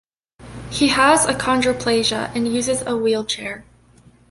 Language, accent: English, Canadian English